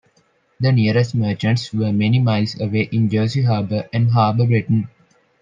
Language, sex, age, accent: English, male, 19-29, India and South Asia (India, Pakistan, Sri Lanka)